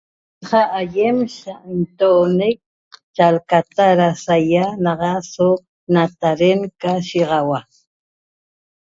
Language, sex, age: Toba, male, 60-69